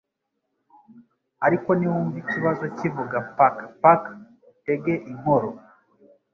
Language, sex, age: Kinyarwanda, male, 19-29